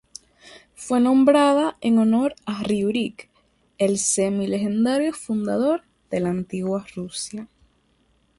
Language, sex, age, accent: Spanish, female, under 19, Caribe: Cuba, Venezuela, Puerto Rico, República Dominicana, Panamá, Colombia caribeña, México caribeño, Costa del golfo de México